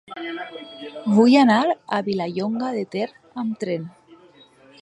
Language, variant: Catalan, Valencià meridional